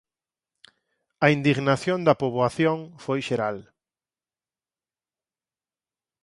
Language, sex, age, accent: Galician, male, 40-49, Normativo (estándar)